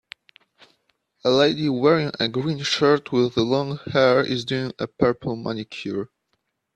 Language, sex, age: English, male, under 19